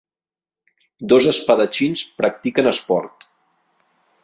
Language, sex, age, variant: Catalan, male, 40-49, Central